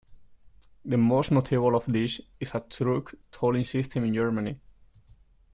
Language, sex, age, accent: English, male, 19-29, United States English